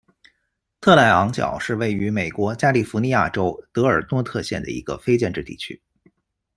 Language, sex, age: Chinese, male, 19-29